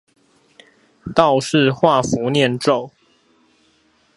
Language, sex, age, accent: Chinese, male, 19-29, 出生地：臺北市; 出生地：新北市